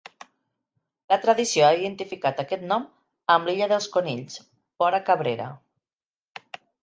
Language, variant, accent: Catalan, Nord-Occidental, Tortosí